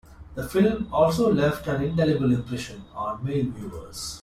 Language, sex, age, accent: English, male, 30-39, India and South Asia (India, Pakistan, Sri Lanka)